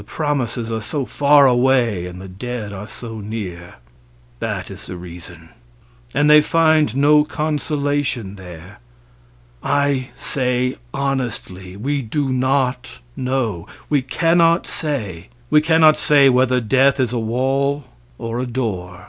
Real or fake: real